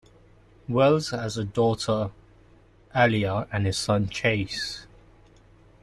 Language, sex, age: English, male, 19-29